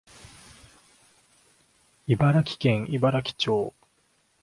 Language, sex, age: Japanese, male, 30-39